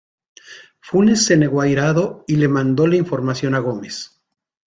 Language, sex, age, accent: Spanish, male, 50-59, México